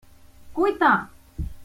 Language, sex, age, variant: Catalan, female, 30-39, Central